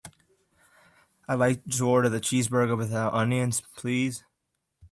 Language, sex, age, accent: English, male, 19-29, United States English